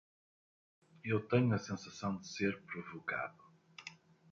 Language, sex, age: Portuguese, male, 50-59